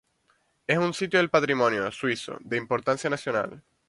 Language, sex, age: Spanish, male, 19-29